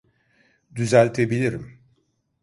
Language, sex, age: Turkish, male, 60-69